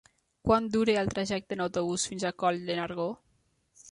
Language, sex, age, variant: Catalan, female, 19-29, Nord-Occidental